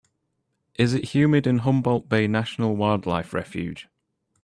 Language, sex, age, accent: English, male, 19-29, England English